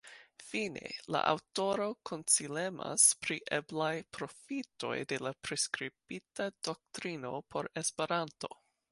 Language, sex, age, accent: Esperanto, female, 30-39, Internacia